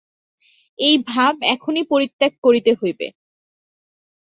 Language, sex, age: Bengali, female, 19-29